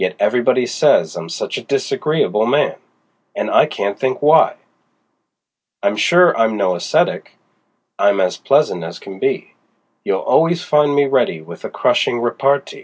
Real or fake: real